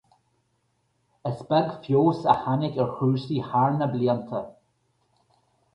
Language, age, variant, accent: Irish, 50-59, Gaeilge Uladh, Cainteoir dúchais, Gaeltacht